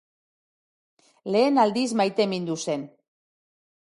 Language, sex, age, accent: Basque, female, 40-49, Mendebalekoa (Araba, Bizkaia, Gipuzkoako mendebaleko herri batzuk)